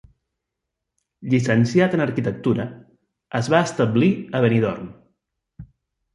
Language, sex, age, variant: Catalan, male, 30-39, Central